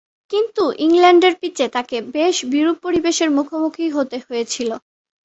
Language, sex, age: Bengali, female, 19-29